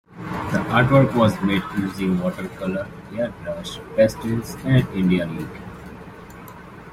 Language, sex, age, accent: English, male, 19-29, United States English